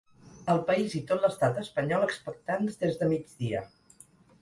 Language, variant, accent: Catalan, Central, central